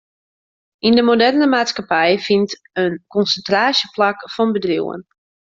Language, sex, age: Western Frisian, female, 19-29